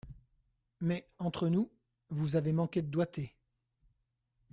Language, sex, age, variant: French, male, 40-49, Français de métropole